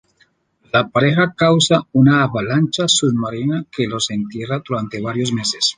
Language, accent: Spanish, Andino-Pacífico: Colombia, Perú, Ecuador, oeste de Bolivia y Venezuela andina